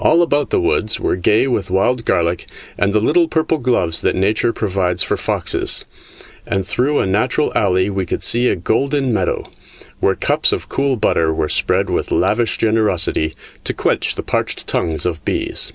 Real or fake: real